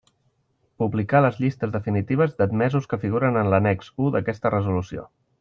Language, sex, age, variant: Catalan, male, 30-39, Central